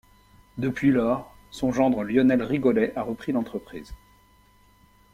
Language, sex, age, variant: French, male, 40-49, Français de métropole